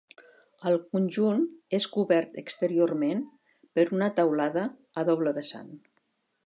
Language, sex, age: Catalan, female, 60-69